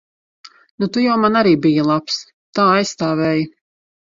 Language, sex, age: Latvian, female, 30-39